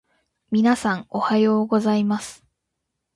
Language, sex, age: Japanese, female, 19-29